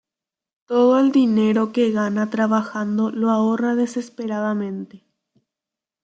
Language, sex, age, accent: Spanish, female, under 19, Rioplatense: Argentina, Uruguay, este de Bolivia, Paraguay